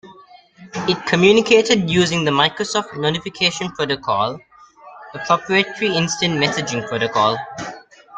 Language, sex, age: English, male, under 19